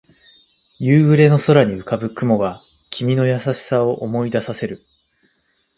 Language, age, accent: Japanese, 19-29, 標準語